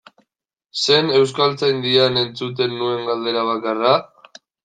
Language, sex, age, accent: Basque, male, 19-29, Mendebalekoa (Araba, Bizkaia, Gipuzkoako mendebaleko herri batzuk)